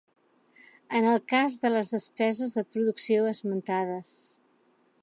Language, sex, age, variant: Catalan, female, 40-49, Central